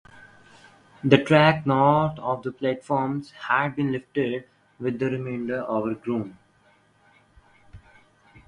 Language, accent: English, India and South Asia (India, Pakistan, Sri Lanka)